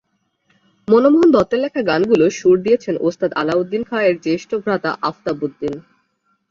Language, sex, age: Bengali, female, 19-29